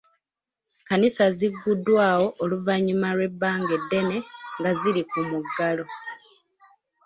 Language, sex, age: Ganda, female, 30-39